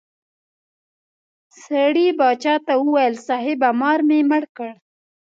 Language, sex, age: Pashto, female, 30-39